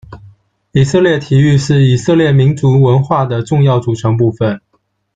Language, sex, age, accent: Chinese, male, 19-29, 出生地：福建省